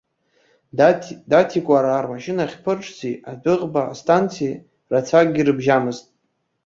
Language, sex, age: Abkhazian, male, under 19